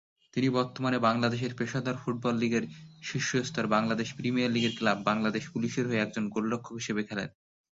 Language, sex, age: Bengali, male, 19-29